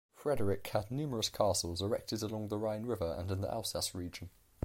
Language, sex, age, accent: English, male, under 19, England English